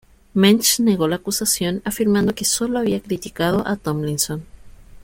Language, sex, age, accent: Spanish, female, 19-29, Chileno: Chile, Cuyo